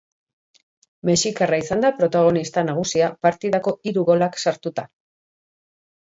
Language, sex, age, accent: Basque, female, 40-49, Erdialdekoa edo Nafarra (Gipuzkoa, Nafarroa)